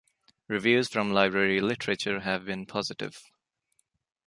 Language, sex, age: English, male, 19-29